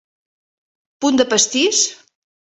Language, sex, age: Catalan, female, 60-69